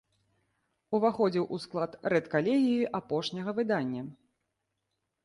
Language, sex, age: Belarusian, female, 30-39